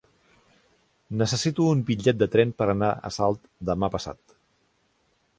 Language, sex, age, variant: Catalan, male, 30-39, Central